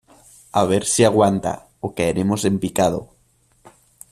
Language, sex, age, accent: Spanish, male, under 19, España: Centro-Sur peninsular (Madrid, Toledo, Castilla-La Mancha)